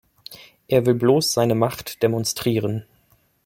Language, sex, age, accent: German, male, 30-39, Deutschland Deutsch